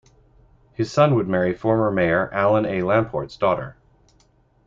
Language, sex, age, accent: English, male, 40-49, Canadian English